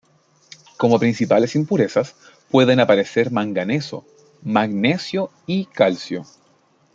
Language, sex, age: Spanish, male, 19-29